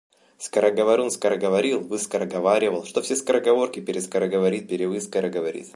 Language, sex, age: Russian, male, 19-29